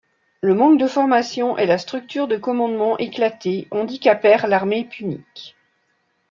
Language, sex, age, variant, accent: French, female, 50-59, Français d'Europe, Français de Suisse